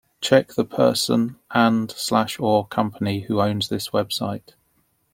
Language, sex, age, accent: English, male, 30-39, England English